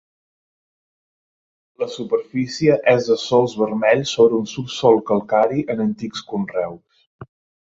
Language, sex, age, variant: Catalan, male, 30-39, Central